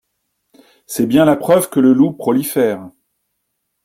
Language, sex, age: French, male, 50-59